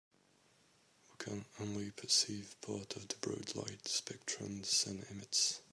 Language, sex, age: English, male, 30-39